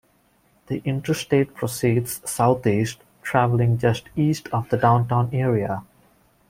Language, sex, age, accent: English, male, 19-29, India and South Asia (India, Pakistan, Sri Lanka)